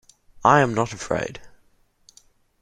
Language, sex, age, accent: English, male, under 19, Australian English